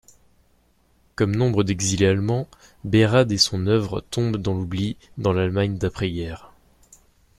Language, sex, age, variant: French, male, under 19, Français de métropole